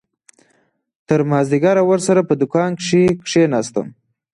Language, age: Pashto, 19-29